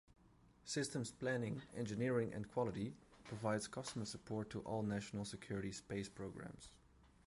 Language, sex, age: English, male, 19-29